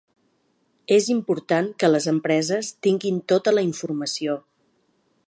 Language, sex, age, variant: Catalan, female, 50-59, Central